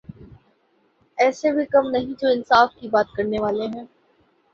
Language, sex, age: Urdu, female, 19-29